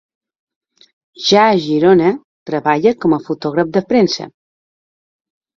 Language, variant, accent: Catalan, Balear, balear